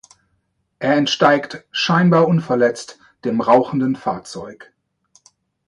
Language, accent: German, Deutschland Deutsch